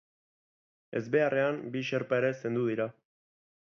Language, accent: Basque, Erdialdekoa edo Nafarra (Gipuzkoa, Nafarroa)